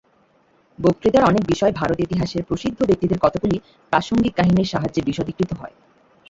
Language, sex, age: Bengali, female, 19-29